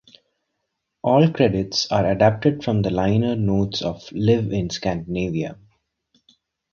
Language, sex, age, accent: English, male, 30-39, India and South Asia (India, Pakistan, Sri Lanka)